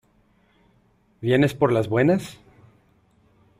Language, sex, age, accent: Spanish, male, 30-39, México